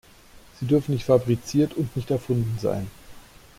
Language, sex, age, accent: German, male, 40-49, Deutschland Deutsch